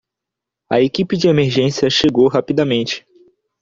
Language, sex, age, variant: Portuguese, male, 19-29, Portuguese (Brasil)